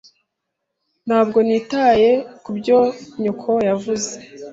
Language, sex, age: Kinyarwanda, female, 19-29